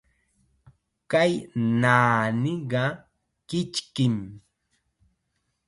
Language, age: Chiquián Ancash Quechua, 19-29